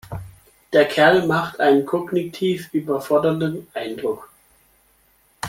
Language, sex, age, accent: German, male, 19-29, Deutschland Deutsch